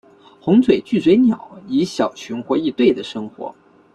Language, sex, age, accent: Chinese, male, 19-29, 出生地：广东省